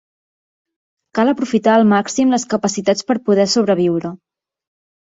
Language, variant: Catalan, Central